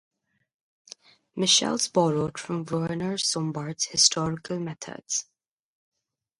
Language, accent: English, India and South Asia (India, Pakistan, Sri Lanka)